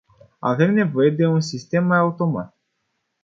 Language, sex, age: Romanian, male, 19-29